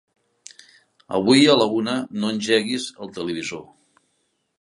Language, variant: Catalan, Nord-Occidental